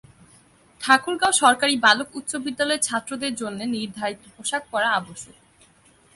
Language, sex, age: Bengali, female, under 19